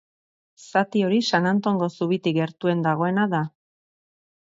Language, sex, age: Basque, female, 40-49